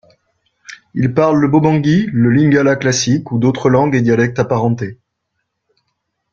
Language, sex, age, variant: French, male, 40-49, Français de métropole